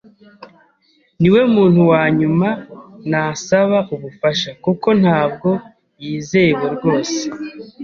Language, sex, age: Kinyarwanda, male, 30-39